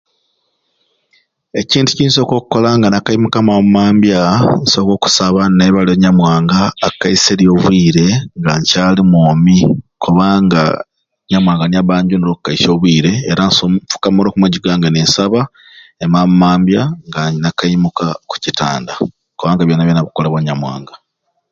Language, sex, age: Ruuli, male, 30-39